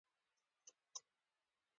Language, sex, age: Pashto, female, 19-29